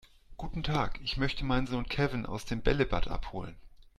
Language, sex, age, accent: German, male, 40-49, Deutschland Deutsch